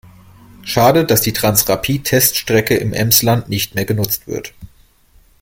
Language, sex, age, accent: German, male, 30-39, Deutschland Deutsch